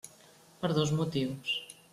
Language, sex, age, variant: Catalan, female, 50-59, Central